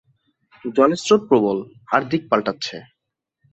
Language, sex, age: Bengali, male, 19-29